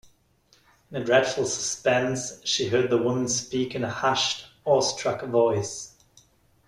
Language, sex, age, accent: English, male, 40-49, United States English